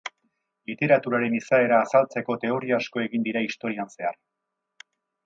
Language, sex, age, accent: Basque, male, 50-59, Erdialdekoa edo Nafarra (Gipuzkoa, Nafarroa)